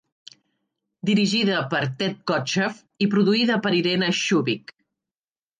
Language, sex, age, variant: Catalan, female, 50-59, Central